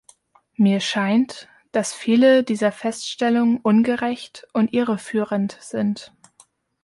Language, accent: German, Deutschland Deutsch